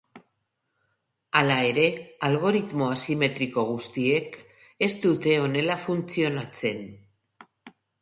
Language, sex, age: Basque, female, 50-59